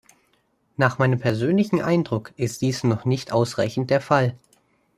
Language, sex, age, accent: German, male, under 19, Deutschland Deutsch